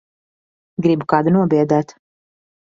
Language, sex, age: Latvian, female, 19-29